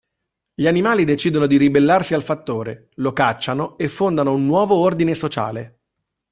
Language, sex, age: Italian, male, 40-49